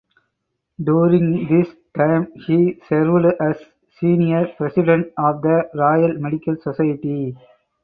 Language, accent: English, India and South Asia (India, Pakistan, Sri Lanka)